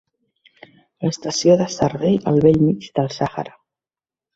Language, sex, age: Catalan, female, 40-49